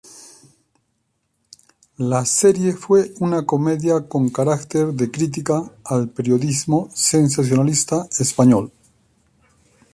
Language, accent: Spanish, Andino-Pacífico: Colombia, Perú, Ecuador, oeste de Bolivia y Venezuela andina